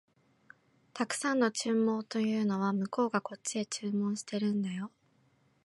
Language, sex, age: Japanese, female, 19-29